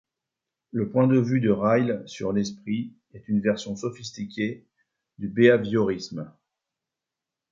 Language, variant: French, Français de métropole